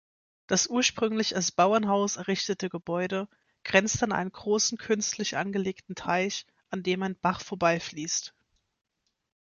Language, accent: German, Deutschland Deutsch